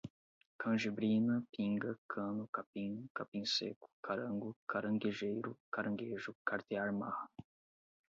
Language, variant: Portuguese, Portuguese (Brasil)